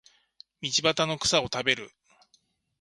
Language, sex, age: Japanese, male, 50-59